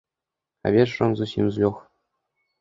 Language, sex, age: Belarusian, male, 19-29